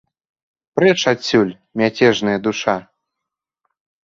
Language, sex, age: Belarusian, male, under 19